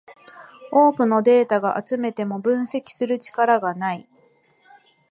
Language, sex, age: Japanese, female, 30-39